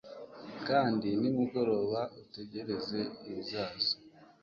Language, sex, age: Kinyarwanda, male, 30-39